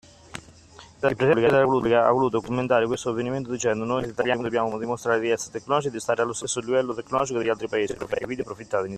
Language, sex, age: Italian, male, 30-39